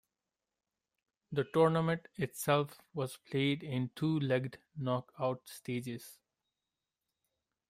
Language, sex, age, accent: English, male, 19-29, India and South Asia (India, Pakistan, Sri Lanka)